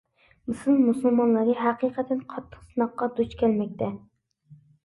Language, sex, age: Uyghur, female, under 19